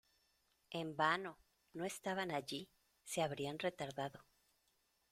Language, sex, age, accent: Spanish, female, 40-49, México